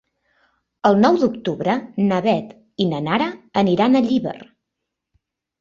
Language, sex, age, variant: Catalan, female, 40-49, Central